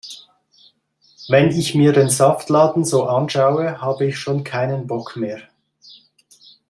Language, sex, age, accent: German, male, 50-59, Schweizerdeutsch